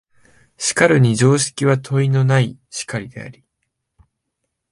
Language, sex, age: Japanese, male, 19-29